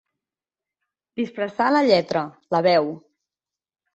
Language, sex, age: Catalan, female, 30-39